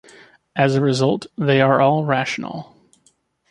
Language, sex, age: English, male, 30-39